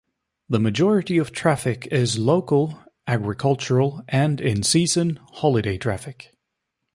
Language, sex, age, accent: English, male, 19-29, United States English